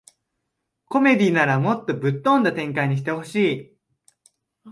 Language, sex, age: Japanese, female, 19-29